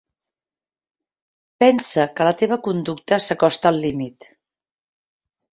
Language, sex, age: Catalan, female, 40-49